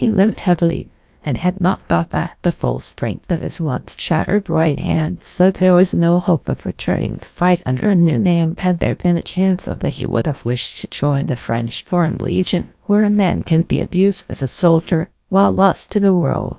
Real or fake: fake